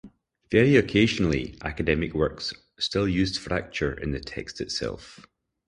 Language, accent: English, Scottish English